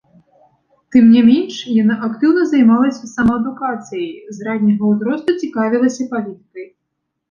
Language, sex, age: Belarusian, female, 19-29